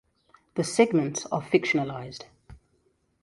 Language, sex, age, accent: English, female, 30-39, Southern African (South Africa, Zimbabwe, Namibia)